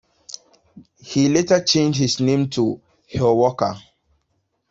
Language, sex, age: English, male, 30-39